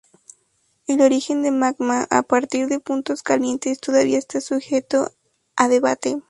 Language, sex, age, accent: Spanish, female, under 19, México